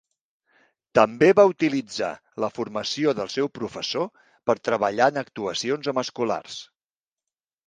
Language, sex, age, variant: Catalan, male, 50-59, Central